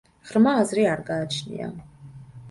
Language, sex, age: Georgian, female, 19-29